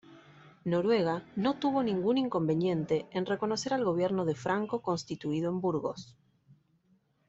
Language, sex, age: Spanish, female, 30-39